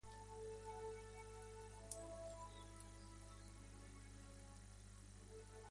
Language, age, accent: Spanish, 40-49, España: Centro-Sur peninsular (Madrid, Toledo, Castilla-La Mancha)